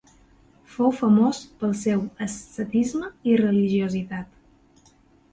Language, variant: Catalan, Balear